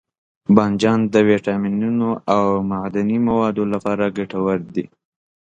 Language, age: Pashto, 19-29